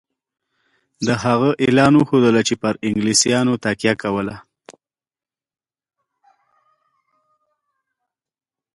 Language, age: Pashto, 30-39